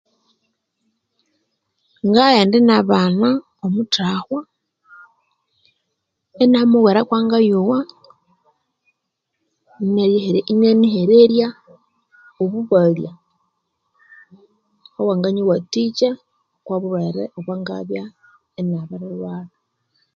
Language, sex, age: Konzo, female, 40-49